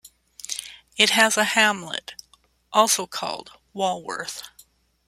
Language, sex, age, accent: English, female, 50-59, United States English